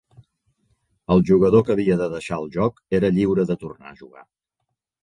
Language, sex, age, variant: Catalan, male, 40-49, Central